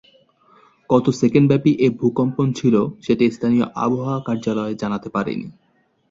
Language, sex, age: Bengali, male, 19-29